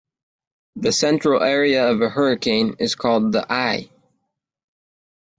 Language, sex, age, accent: English, male, 19-29, United States English